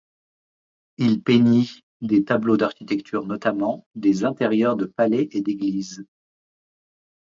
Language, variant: French, Français de métropole